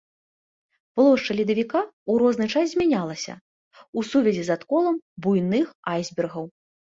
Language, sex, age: Belarusian, female, 19-29